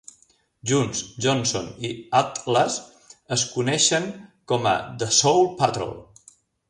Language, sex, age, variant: Catalan, male, 40-49, Central